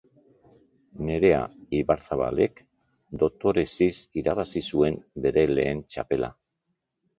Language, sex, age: Basque, male, 60-69